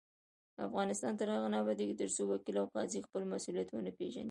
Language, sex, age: Pashto, female, 19-29